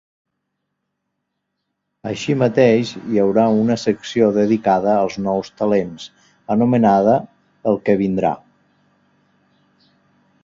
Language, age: Catalan, 40-49